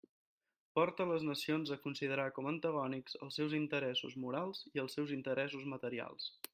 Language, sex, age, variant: Catalan, male, 19-29, Central